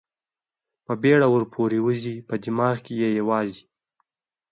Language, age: Pashto, under 19